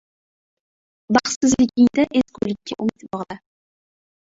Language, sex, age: Uzbek, female, 19-29